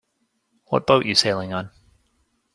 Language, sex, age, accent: English, male, 30-39, United States English